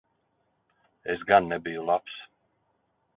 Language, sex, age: Latvian, male, 30-39